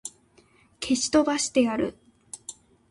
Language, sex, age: Japanese, female, 19-29